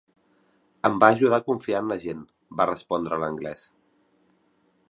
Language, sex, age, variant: Catalan, male, 30-39, Central